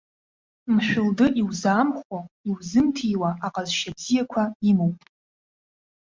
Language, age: Abkhazian, 19-29